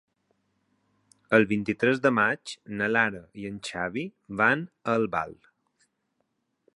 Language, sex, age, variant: Catalan, male, 40-49, Balear